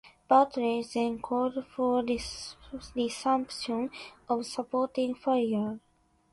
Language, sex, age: English, female, 19-29